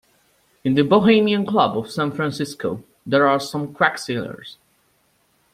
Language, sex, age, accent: English, male, under 19, England English